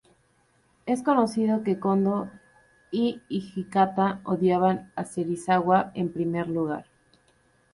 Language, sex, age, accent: Spanish, female, under 19, México